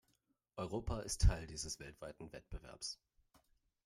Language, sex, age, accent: German, male, 30-39, Deutschland Deutsch